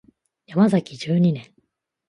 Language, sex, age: Japanese, female, 19-29